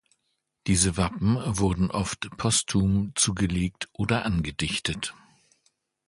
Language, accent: German, Deutschland Deutsch